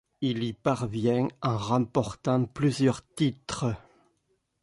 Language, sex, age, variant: French, male, 50-59, Français de métropole